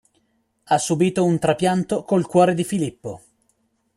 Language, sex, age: Italian, male, 19-29